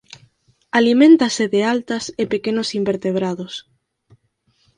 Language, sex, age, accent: Galician, female, under 19, Normativo (estándar)